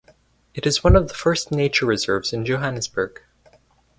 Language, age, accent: English, 19-29, United States English